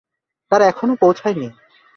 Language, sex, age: Bengali, male, 19-29